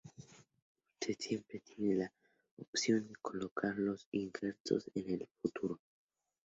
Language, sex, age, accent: Spanish, male, under 19, México